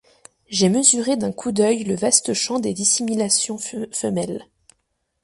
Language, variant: French, Français de métropole